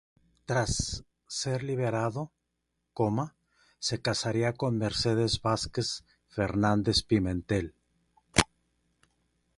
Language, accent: Spanish, México